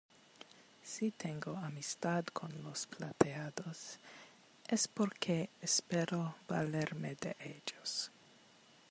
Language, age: Spanish, 19-29